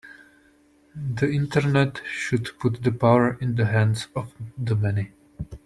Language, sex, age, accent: English, male, 30-39, United States English